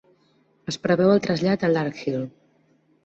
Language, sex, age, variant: Catalan, female, 30-39, Central